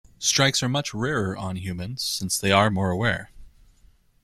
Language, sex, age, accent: English, male, 30-39, United States English